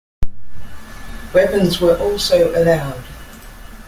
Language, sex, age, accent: English, female, 50-59, Australian English